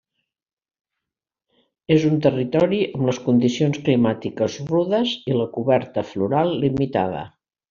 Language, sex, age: Catalan, female, 70-79